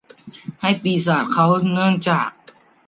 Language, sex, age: Thai, male, under 19